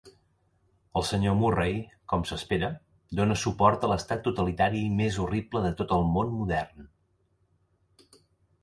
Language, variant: Catalan, Central